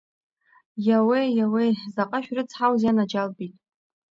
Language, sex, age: Abkhazian, female, under 19